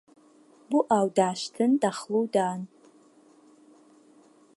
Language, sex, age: Central Kurdish, female, 19-29